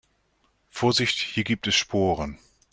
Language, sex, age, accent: German, male, 50-59, Deutschland Deutsch